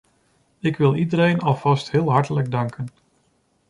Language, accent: Dutch, Nederlands Nederlands